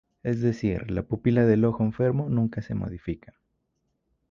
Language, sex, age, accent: Spanish, male, under 19, México